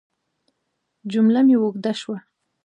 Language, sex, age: Pashto, female, 19-29